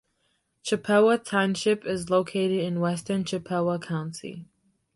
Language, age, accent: English, under 19, United States English